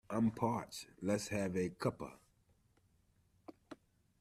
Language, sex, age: English, male, 50-59